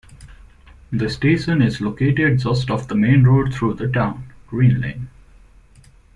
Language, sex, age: English, male, 19-29